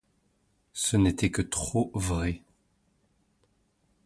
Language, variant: French, Français de métropole